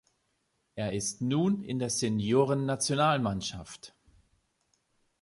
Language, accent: German, Deutschland Deutsch